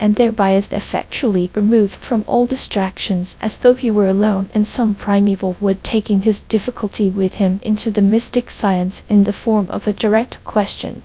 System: TTS, GradTTS